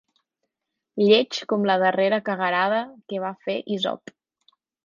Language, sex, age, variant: Catalan, female, 19-29, Nord-Occidental